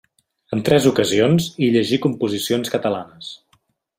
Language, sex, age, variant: Catalan, male, 19-29, Central